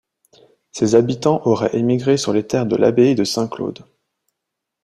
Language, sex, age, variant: French, male, 19-29, Français de métropole